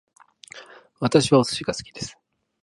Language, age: Japanese, 30-39